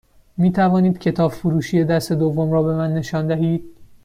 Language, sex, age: Persian, male, 19-29